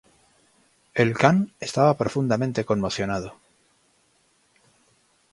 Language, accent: Spanish, España: Norte peninsular (Asturias, Castilla y León, Cantabria, País Vasco, Navarra, Aragón, La Rioja, Guadalajara, Cuenca)